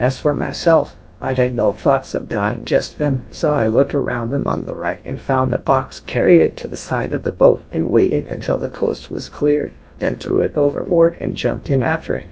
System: TTS, GlowTTS